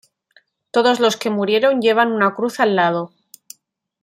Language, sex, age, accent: Spanish, female, 30-39, España: Norte peninsular (Asturias, Castilla y León, Cantabria, País Vasco, Navarra, Aragón, La Rioja, Guadalajara, Cuenca)